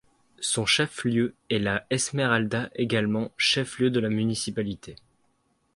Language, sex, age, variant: French, male, 19-29, Français de métropole